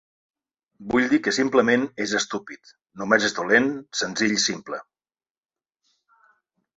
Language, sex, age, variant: Catalan, male, 40-49, Central